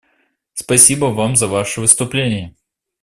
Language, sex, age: Russian, male, under 19